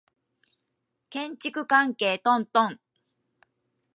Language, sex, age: Japanese, female, 50-59